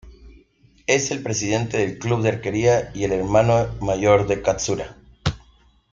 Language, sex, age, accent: Spanish, male, 30-39, Andino-Pacífico: Colombia, Perú, Ecuador, oeste de Bolivia y Venezuela andina